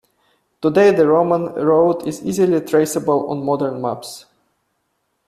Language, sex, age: English, male, 30-39